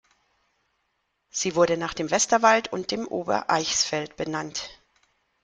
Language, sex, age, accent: German, female, 40-49, Deutschland Deutsch